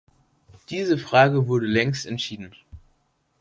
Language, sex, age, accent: German, male, under 19, Deutschland Deutsch